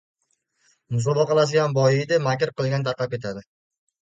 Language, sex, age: Uzbek, male, 19-29